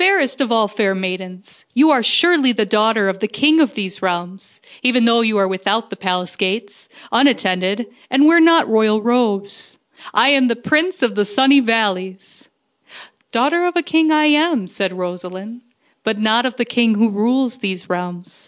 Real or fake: real